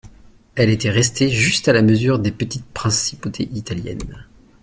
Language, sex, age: French, male, 19-29